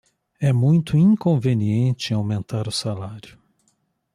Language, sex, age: Portuguese, male, 50-59